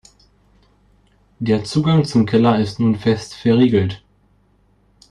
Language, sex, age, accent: German, male, 19-29, Deutschland Deutsch